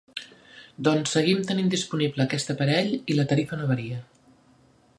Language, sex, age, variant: Catalan, female, 40-49, Central